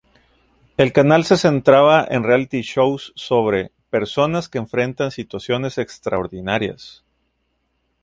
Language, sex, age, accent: Spanish, male, 40-49, México